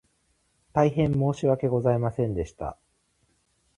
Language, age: Japanese, 30-39